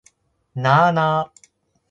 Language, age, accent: Japanese, 19-29, 標準語